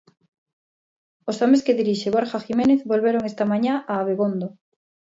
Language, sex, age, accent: Galician, female, 19-29, Normativo (estándar)